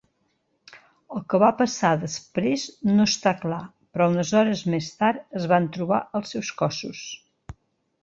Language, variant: Catalan, Central